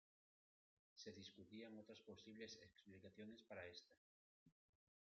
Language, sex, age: Spanish, male, 40-49